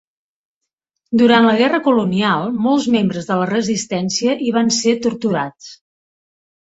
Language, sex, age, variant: Catalan, female, 40-49, Central